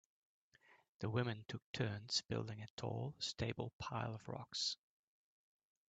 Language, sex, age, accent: English, male, 40-49, New Zealand English